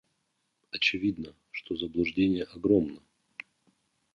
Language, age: Russian, 30-39